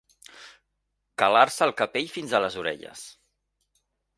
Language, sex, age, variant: Catalan, male, 40-49, Central